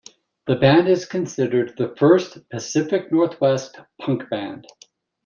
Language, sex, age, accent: English, male, 50-59, United States English